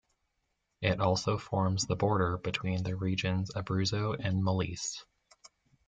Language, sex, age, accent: English, male, 19-29, United States English